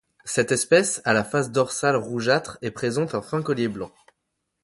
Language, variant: French, Français de métropole